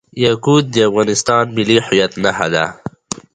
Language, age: Pashto, 19-29